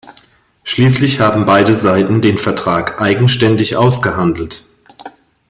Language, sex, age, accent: German, female, 50-59, Deutschland Deutsch